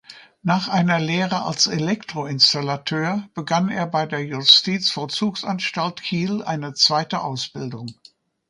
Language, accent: German, Deutschland Deutsch